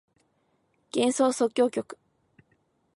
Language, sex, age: Japanese, female, 19-29